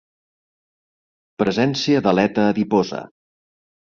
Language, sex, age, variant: Catalan, male, 40-49, Septentrional